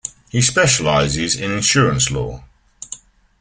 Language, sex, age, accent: English, male, 50-59, England English